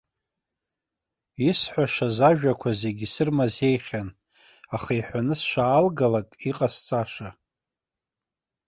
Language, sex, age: Abkhazian, male, 30-39